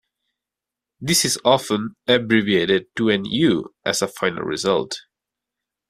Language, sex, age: English, male, 19-29